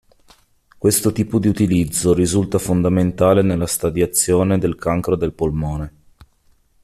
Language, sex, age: Italian, male, 40-49